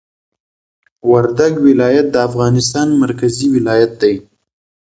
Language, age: Pashto, 19-29